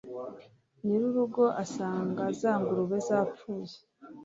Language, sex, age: Kinyarwanda, female, 30-39